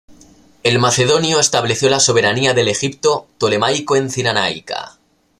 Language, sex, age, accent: Spanish, male, 19-29, España: Norte peninsular (Asturias, Castilla y León, Cantabria, País Vasco, Navarra, Aragón, La Rioja, Guadalajara, Cuenca)